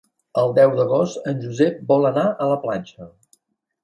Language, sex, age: Catalan, male, 50-59